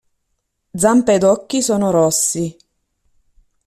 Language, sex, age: Italian, female, 30-39